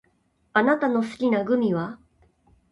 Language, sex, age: Japanese, female, 30-39